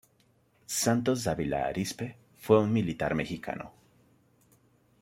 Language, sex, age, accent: Spanish, male, 19-29, México